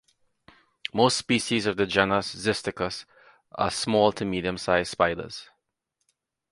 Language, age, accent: English, 30-39, West Indies and Bermuda (Bahamas, Bermuda, Jamaica, Trinidad)